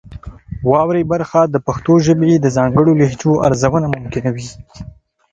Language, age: Pashto, under 19